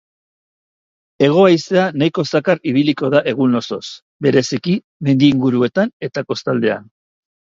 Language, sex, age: Basque, male, 40-49